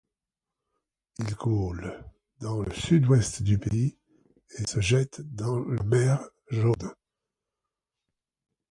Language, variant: French, Français de métropole